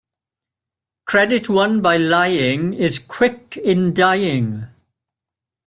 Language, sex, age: English, male, 80-89